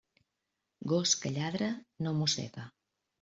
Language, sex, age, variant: Catalan, female, 50-59, Central